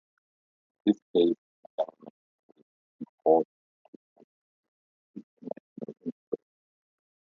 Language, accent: English, India and South Asia (India, Pakistan, Sri Lanka)